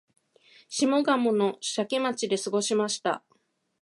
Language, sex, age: Japanese, female, 30-39